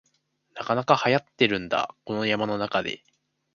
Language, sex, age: Japanese, male, 19-29